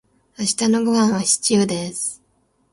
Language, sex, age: Japanese, female, 19-29